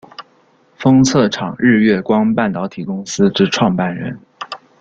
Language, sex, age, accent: Chinese, male, 19-29, 出生地：江西省